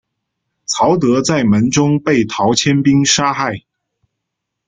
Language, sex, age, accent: Chinese, male, 19-29, 出生地：四川省